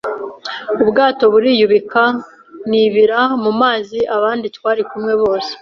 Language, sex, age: Kinyarwanda, female, 19-29